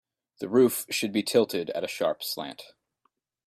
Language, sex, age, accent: English, male, 19-29, United States English